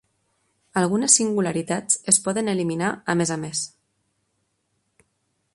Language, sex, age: Catalan, female, 30-39